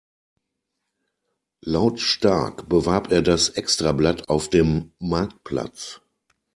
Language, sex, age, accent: German, male, 40-49, Deutschland Deutsch